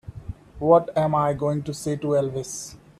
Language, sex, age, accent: English, male, 19-29, India and South Asia (India, Pakistan, Sri Lanka)